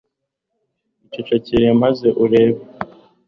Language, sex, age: Kinyarwanda, male, under 19